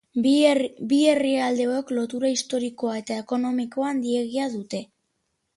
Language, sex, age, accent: Basque, male, 40-49, Mendebalekoa (Araba, Bizkaia, Gipuzkoako mendebaleko herri batzuk)